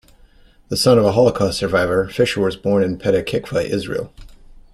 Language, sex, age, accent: English, male, 40-49, United States English